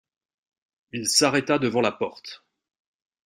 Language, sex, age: French, male, 40-49